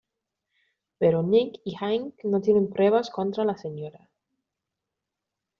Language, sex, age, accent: Spanish, female, 19-29, España: Norte peninsular (Asturias, Castilla y León, Cantabria, País Vasco, Navarra, Aragón, La Rioja, Guadalajara, Cuenca)